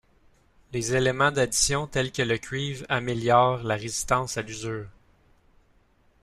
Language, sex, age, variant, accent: French, male, 19-29, Français d'Amérique du Nord, Français du Canada